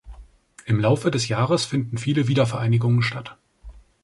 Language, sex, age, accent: German, male, 19-29, Deutschland Deutsch